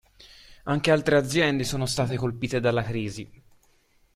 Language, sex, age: Italian, male, under 19